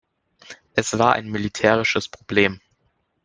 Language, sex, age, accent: German, male, under 19, Deutschland Deutsch